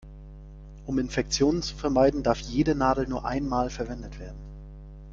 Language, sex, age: German, male, 30-39